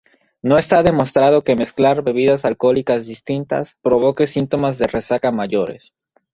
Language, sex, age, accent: Spanish, male, 19-29, México